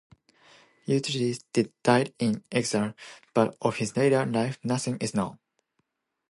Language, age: English, 19-29